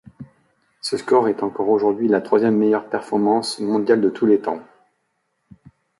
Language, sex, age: French, male, 40-49